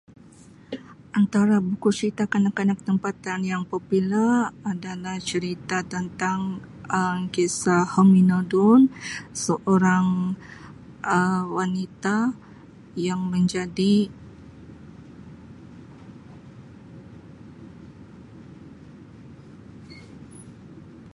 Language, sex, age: Sabah Malay, female, 40-49